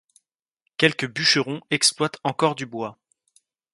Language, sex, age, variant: French, male, 19-29, Français de métropole